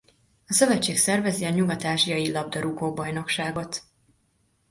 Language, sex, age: Hungarian, female, 19-29